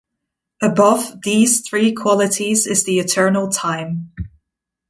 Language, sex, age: English, female, 19-29